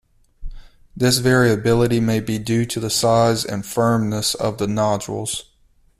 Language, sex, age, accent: English, male, 19-29, United States English